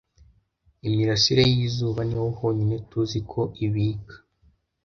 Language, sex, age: Kinyarwanda, male, under 19